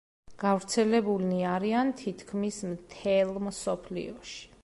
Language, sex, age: Georgian, female, 30-39